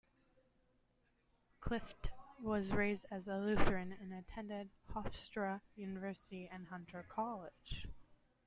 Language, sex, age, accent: English, female, 19-29, United States English